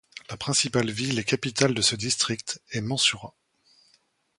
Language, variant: French, Français de métropole